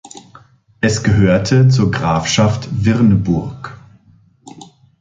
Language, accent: German, Deutschland Deutsch